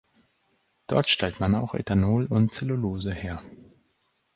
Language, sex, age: German, male, 30-39